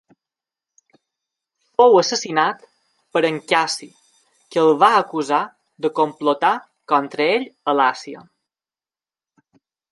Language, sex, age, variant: Catalan, male, 19-29, Balear